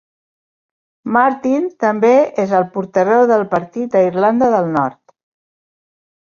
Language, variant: Catalan, Central